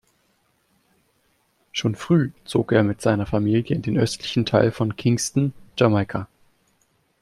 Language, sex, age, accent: German, male, 19-29, Deutschland Deutsch